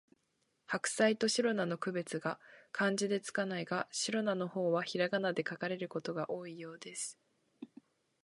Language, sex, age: Japanese, female, under 19